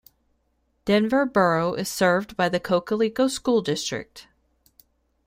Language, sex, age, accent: English, female, 30-39, United States English